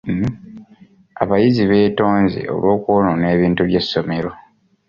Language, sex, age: Ganda, male, 30-39